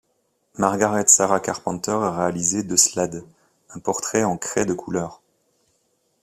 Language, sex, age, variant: French, male, 30-39, Français de métropole